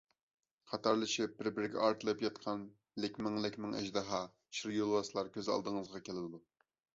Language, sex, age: Uyghur, male, 19-29